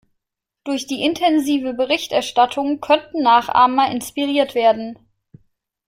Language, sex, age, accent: German, female, 19-29, Deutschland Deutsch